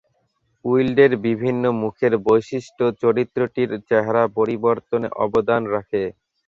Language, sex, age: Bengali, male, 19-29